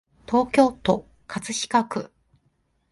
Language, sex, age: Japanese, female, 19-29